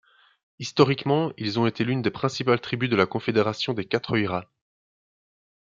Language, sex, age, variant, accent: French, male, 30-39, Français d'Europe, Français de Belgique